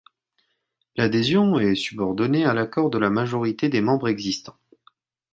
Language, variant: French, Français de métropole